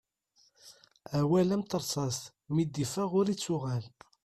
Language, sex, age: Kabyle, male, 30-39